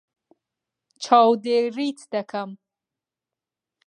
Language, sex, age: Central Kurdish, female, 30-39